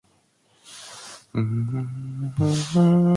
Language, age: English, 19-29